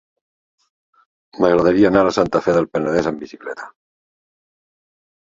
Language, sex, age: Catalan, male, 60-69